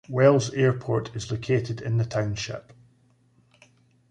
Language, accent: English, Scottish English